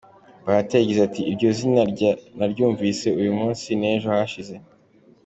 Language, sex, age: Kinyarwanda, male, under 19